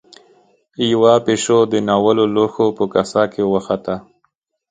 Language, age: Pashto, 30-39